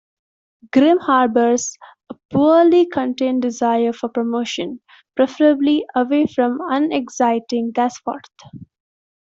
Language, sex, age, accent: English, female, 19-29, India and South Asia (India, Pakistan, Sri Lanka)